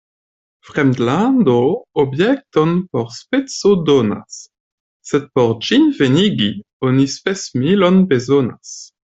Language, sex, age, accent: Esperanto, male, 19-29, Internacia